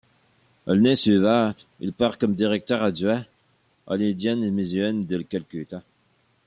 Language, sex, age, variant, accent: French, male, 40-49, Français d'Amérique du Nord, Français du Canada